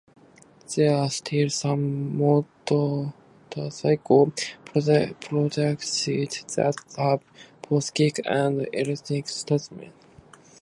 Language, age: English, under 19